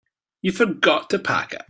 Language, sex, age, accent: English, male, 30-39, Scottish English